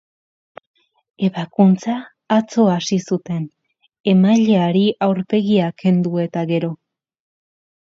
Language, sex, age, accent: Basque, female, 19-29, Erdialdekoa edo Nafarra (Gipuzkoa, Nafarroa)